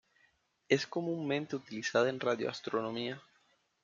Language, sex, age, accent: Spanish, male, 19-29, Caribe: Cuba, Venezuela, Puerto Rico, República Dominicana, Panamá, Colombia caribeña, México caribeño, Costa del golfo de México